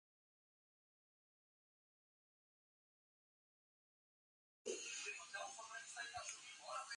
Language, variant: Portuguese, Portuguese (Brasil)